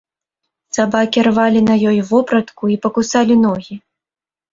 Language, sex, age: Belarusian, female, 19-29